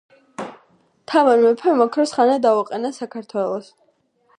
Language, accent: Georgian, მშვიდი